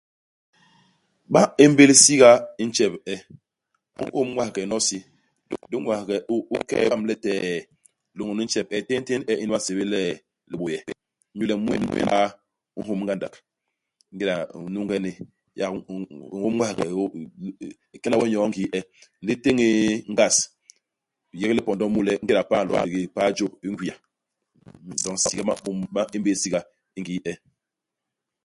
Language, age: Basaa, 40-49